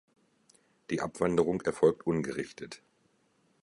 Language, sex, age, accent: German, male, 50-59, Deutschland Deutsch